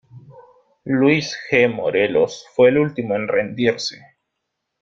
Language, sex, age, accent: Spanish, male, 19-29, Andino-Pacífico: Colombia, Perú, Ecuador, oeste de Bolivia y Venezuela andina